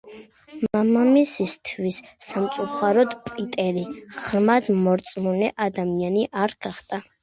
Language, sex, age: Georgian, female, 19-29